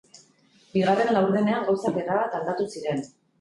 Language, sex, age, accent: Basque, female, 40-49, Erdialdekoa edo Nafarra (Gipuzkoa, Nafarroa)